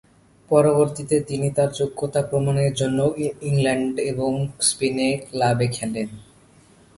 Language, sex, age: Bengali, male, under 19